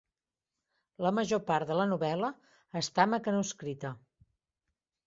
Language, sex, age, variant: Catalan, female, 30-39, Central